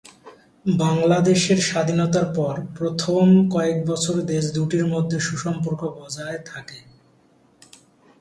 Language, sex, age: Bengali, male, 19-29